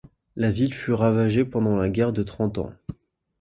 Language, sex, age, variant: French, male, 19-29, Français de métropole